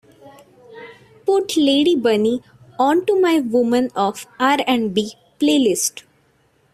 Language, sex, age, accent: English, female, 19-29, India and South Asia (India, Pakistan, Sri Lanka)